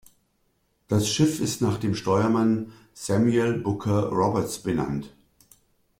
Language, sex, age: German, male, 50-59